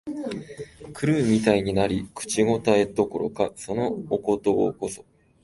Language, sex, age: Japanese, male, 19-29